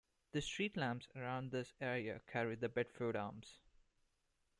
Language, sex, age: English, male, 19-29